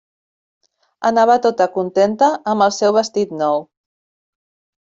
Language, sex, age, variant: Catalan, female, 40-49, Central